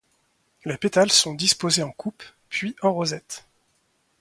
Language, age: French, 40-49